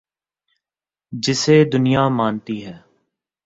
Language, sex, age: Urdu, male, 19-29